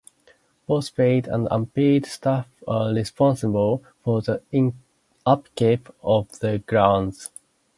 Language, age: English, 19-29